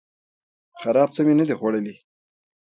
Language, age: Pashto, 30-39